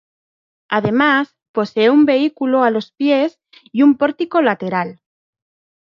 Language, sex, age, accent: Spanish, female, 40-49, España: Centro-Sur peninsular (Madrid, Toledo, Castilla-La Mancha)